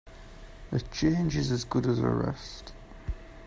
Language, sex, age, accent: English, male, 19-29, England English